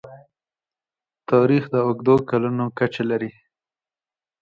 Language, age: Pashto, 19-29